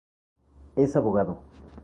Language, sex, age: Spanish, male, 30-39